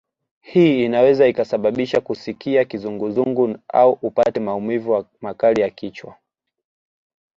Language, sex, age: Swahili, male, 19-29